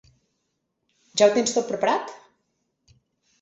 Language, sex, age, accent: Catalan, female, 30-39, Garrotxi